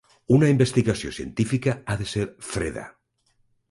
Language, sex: Catalan, male